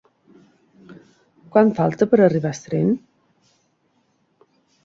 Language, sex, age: Catalan, female, 40-49